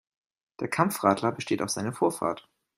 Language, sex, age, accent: German, male, 30-39, Deutschland Deutsch